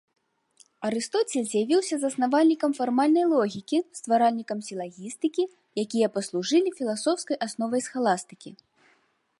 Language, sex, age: Belarusian, female, 30-39